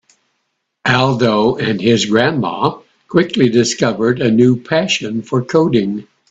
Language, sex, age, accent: English, male, 80-89, United States English